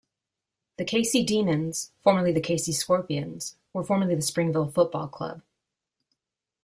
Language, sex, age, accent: English, female, 30-39, United States English